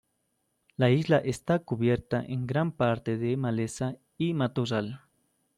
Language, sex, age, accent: Spanish, male, 19-29, Andino-Pacífico: Colombia, Perú, Ecuador, oeste de Bolivia y Venezuela andina